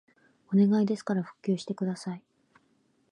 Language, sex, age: Japanese, female, 19-29